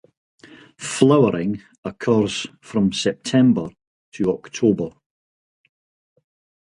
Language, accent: English, Scottish English